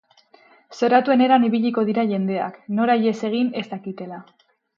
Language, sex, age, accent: Basque, female, 19-29, Mendebalekoa (Araba, Bizkaia, Gipuzkoako mendebaleko herri batzuk)